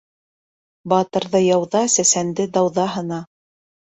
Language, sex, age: Bashkir, female, 30-39